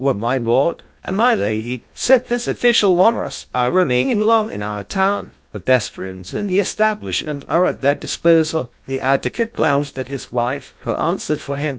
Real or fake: fake